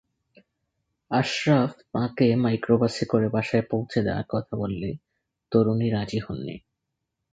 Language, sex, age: Bengali, male, 19-29